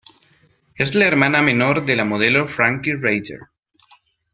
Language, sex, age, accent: Spanish, male, 19-29, América central